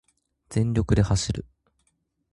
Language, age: Japanese, 19-29